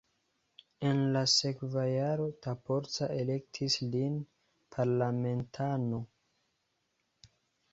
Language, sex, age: Esperanto, male, 19-29